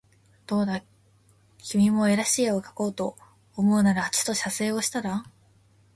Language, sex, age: Japanese, female, 19-29